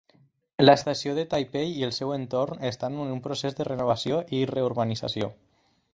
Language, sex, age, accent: Catalan, male, under 19, valencià